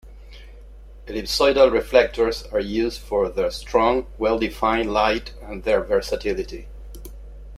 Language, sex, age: English, male, 50-59